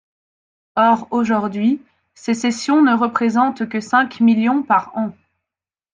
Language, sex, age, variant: French, female, 30-39, Français de métropole